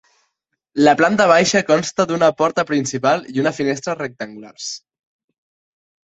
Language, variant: Catalan, Nord-Occidental